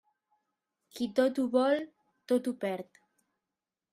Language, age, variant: Catalan, under 19, Central